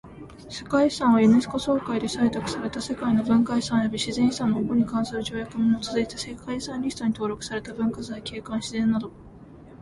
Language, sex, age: Japanese, female, 19-29